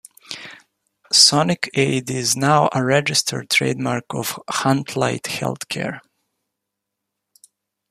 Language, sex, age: English, male, 19-29